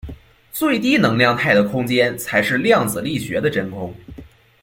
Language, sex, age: Chinese, male, under 19